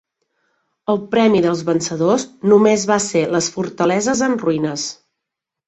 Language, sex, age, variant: Catalan, female, 40-49, Central